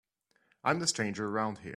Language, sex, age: English, male, 19-29